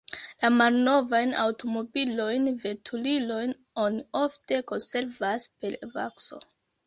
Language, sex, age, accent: Esperanto, female, 19-29, Internacia